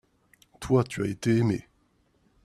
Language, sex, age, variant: French, male, 30-39, Français de métropole